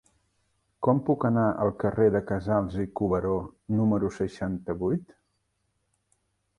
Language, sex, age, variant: Catalan, male, 50-59, Central